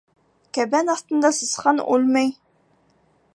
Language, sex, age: Bashkir, female, 19-29